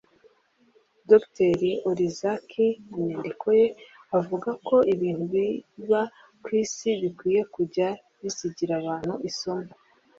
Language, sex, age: Kinyarwanda, female, 30-39